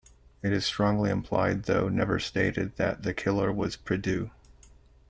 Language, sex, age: English, male, 40-49